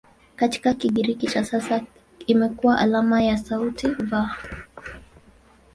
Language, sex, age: Swahili, female, 19-29